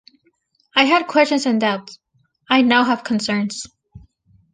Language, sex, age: English, female, under 19